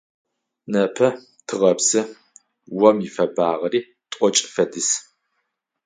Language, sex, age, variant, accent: Adyghe, male, 40-49, Адыгабзэ (Кирил, пстэумэ зэдыряе), Бжъэдыгъу (Bjeduğ)